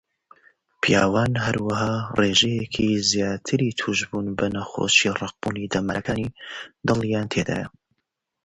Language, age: English, 30-39